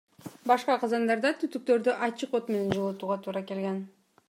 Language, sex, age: Kyrgyz, female, 30-39